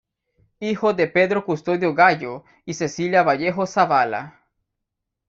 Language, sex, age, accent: Spanish, male, 19-29, América central